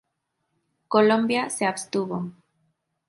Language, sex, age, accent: Spanish, female, 19-29, México